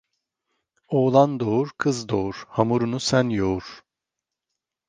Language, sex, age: Turkish, male, 50-59